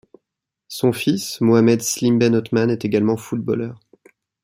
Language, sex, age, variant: French, male, 19-29, Français de métropole